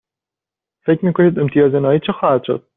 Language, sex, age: Persian, male, under 19